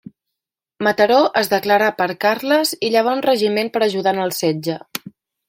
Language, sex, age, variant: Catalan, female, 19-29, Central